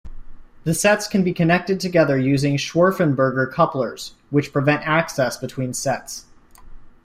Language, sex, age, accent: English, male, 19-29, United States English